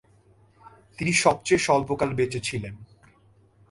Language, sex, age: Bengali, male, 19-29